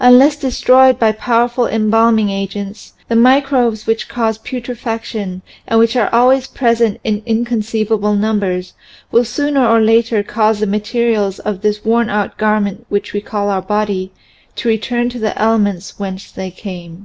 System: none